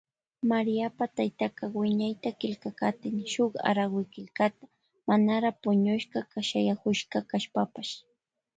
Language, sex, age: Loja Highland Quichua, female, 19-29